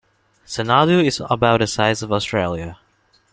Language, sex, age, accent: English, male, 19-29, Filipino